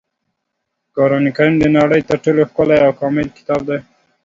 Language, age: Pashto, 19-29